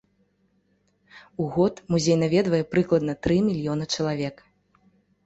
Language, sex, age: Belarusian, female, 19-29